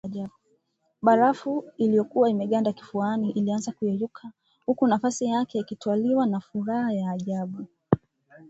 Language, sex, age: Swahili, female, 19-29